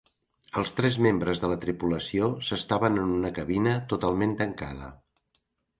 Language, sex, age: Catalan, male, 60-69